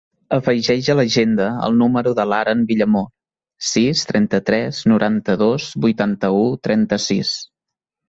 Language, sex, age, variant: Catalan, male, 19-29, Central